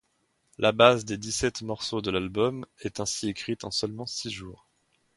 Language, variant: French, Français de métropole